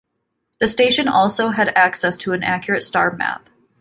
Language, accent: English, United States English